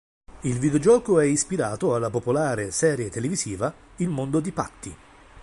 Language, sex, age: Italian, male, 50-59